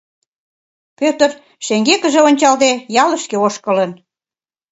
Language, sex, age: Mari, female, 19-29